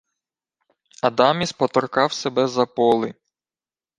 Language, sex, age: Ukrainian, male, 30-39